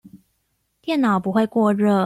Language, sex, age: Chinese, female, 19-29